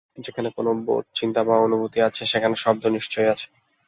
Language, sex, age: Bengali, male, 19-29